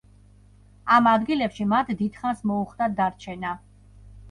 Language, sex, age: Georgian, female, 40-49